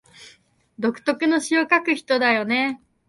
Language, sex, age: Japanese, female, 19-29